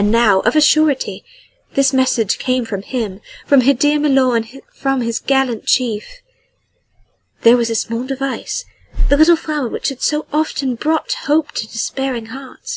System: none